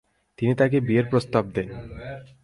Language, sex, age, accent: Bengali, male, 19-29, প্রমিত; চলিত